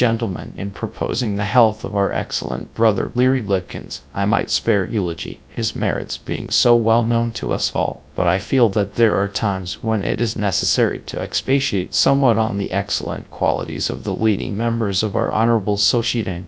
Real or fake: fake